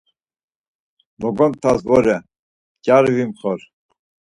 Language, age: Laz, 60-69